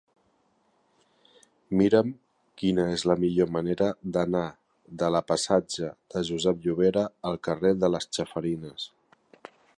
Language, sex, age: Catalan, male, 40-49